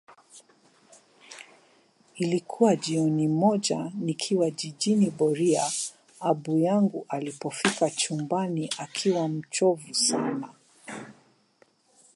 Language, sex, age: Swahili, female, 60-69